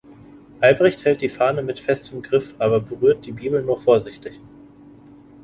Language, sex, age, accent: German, male, 19-29, Deutschland Deutsch